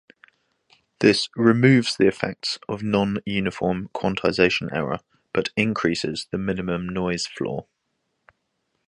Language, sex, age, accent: English, male, 30-39, England English